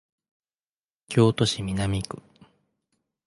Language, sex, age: Japanese, male, 19-29